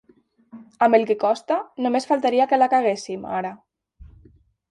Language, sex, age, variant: Catalan, female, 19-29, Nord-Occidental